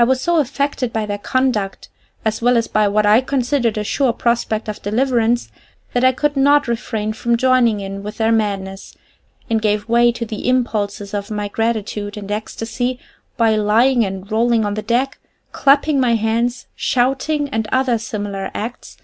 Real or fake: real